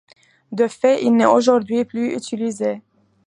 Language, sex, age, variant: French, female, 19-29, Français de métropole